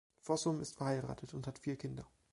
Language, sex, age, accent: German, male, 30-39, Deutschland Deutsch